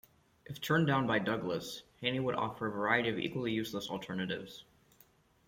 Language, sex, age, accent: English, male, 19-29, United States English